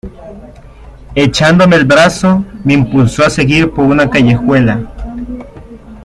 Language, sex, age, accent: Spanish, male, 19-29, América central